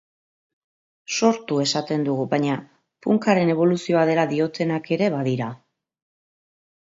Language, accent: Basque, Mendebalekoa (Araba, Bizkaia, Gipuzkoako mendebaleko herri batzuk)